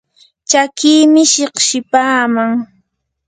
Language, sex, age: Yanahuanca Pasco Quechua, female, 19-29